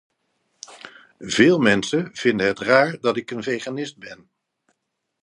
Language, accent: Dutch, Nederlands Nederlands